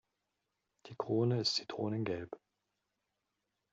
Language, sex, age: German, male, 50-59